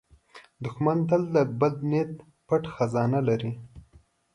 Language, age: Pashto, 19-29